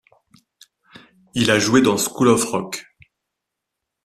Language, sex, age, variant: French, male, 19-29, Français de métropole